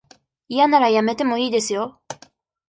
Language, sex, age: Japanese, female, 19-29